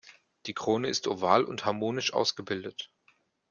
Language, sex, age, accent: German, male, 19-29, Deutschland Deutsch